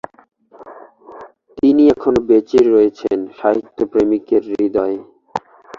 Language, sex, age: Bengali, male, 40-49